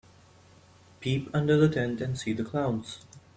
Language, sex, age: English, male, 19-29